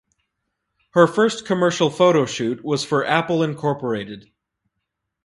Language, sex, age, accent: English, male, 19-29, United States English